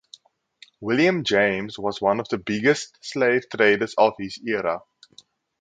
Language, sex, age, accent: English, male, 19-29, Southern African (South Africa, Zimbabwe, Namibia)